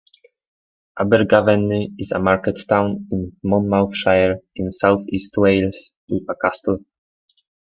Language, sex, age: English, male, 19-29